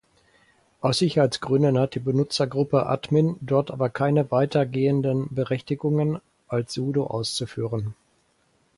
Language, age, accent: German, 60-69, Deutschland Deutsch